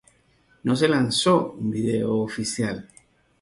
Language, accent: Spanish, Caribe: Cuba, Venezuela, Puerto Rico, República Dominicana, Panamá, Colombia caribeña, México caribeño, Costa del golfo de México